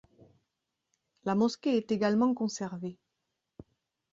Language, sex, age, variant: French, female, 40-49, Français de métropole